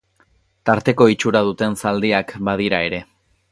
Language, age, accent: Basque, 19-29, Erdialdekoa edo Nafarra (Gipuzkoa, Nafarroa)